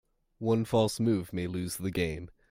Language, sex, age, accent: English, male, under 19, United States English